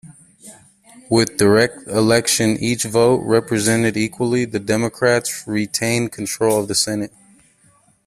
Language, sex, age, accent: English, male, 19-29, United States English